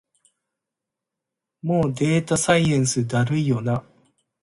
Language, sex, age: Japanese, male, 40-49